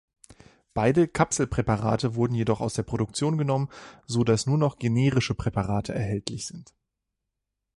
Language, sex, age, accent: German, male, 30-39, Deutschland Deutsch